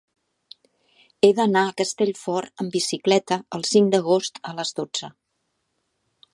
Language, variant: Catalan, Central